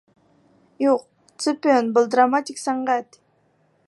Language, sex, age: Bashkir, female, 19-29